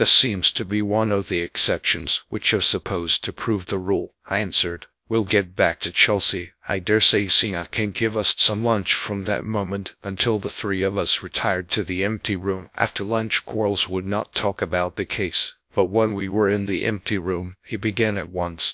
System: TTS, GradTTS